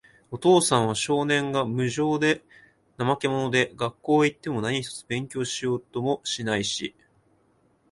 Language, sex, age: Japanese, male, 19-29